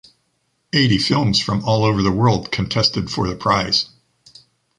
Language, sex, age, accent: English, male, 50-59, United States English